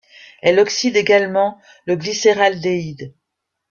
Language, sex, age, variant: French, female, 50-59, Français de métropole